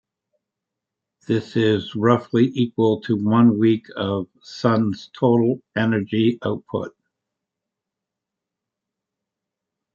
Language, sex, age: English, male, 50-59